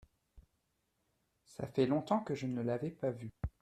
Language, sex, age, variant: French, male, 30-39, Français de métropole